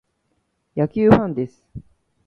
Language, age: Japanese, 19-29